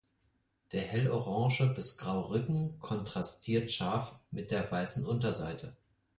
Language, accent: German, Deutschland Deutsch